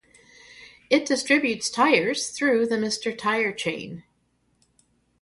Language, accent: English, United States English